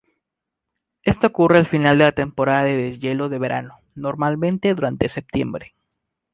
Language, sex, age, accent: Spanish, male, 19-29, México